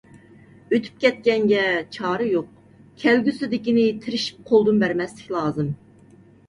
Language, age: Uyghur, 30-39